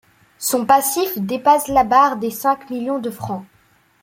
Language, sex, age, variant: French, male, under 19, Français de métropole